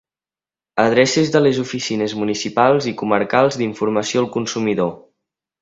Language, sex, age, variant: Catalan, male, under 19, Central